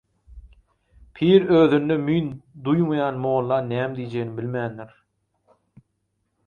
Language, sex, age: Turkmen, male, 30-39